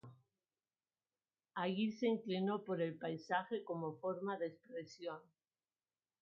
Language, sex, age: Spanish, female, 50-59